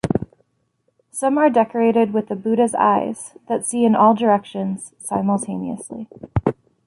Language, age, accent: English, 30-39, United States English